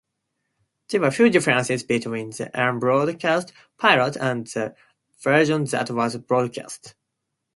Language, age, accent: English, 19-29, United States English